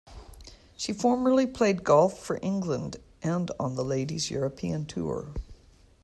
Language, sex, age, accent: English, female, 60-69, United States English